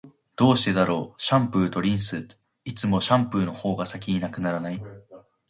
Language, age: Japanese, 19-29